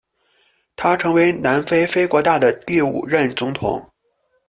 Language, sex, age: Chinese, male, 30-39